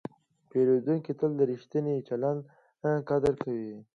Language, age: Pashto, under 19